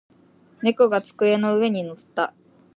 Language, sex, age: Japanese, female, 19-29